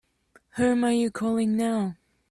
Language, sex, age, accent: English, female, 30-39, Australian English